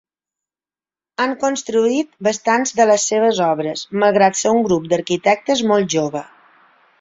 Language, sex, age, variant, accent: Catalan, female, 40-49, Balear, mallorquí; Palma